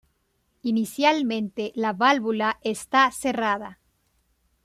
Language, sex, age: Spanish, female, 30-39